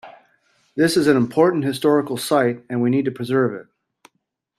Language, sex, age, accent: English, male, 50-59, United States English